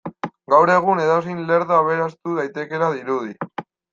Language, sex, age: Basque, male, 19-29